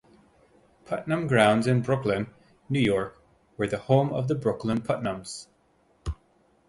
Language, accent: English, Canadian English